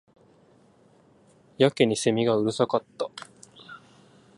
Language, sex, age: Japanese, male, under 19